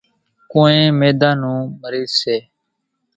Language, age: Kachi Koli, 19-29